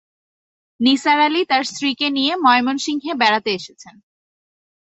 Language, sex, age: Bengali, female, 19-29